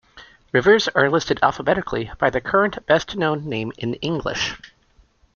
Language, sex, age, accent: English, male, 50-59, United States English